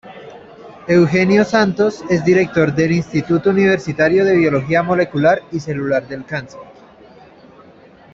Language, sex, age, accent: Spanish, male, 19-29, Caribe: Cuba, Venezuela, Puerto Rico, República Dominicana, Panamá, Colombia caribeña, México caribeño, Costa del golfo de México